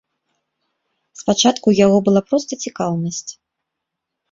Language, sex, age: Belarusian, female, 40-49